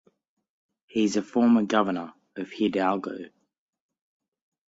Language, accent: English, Australian English